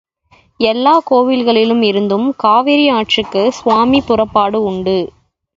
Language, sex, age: Tamil, female, 19-29